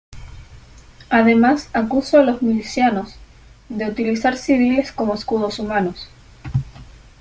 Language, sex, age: Spanish, female, 19-29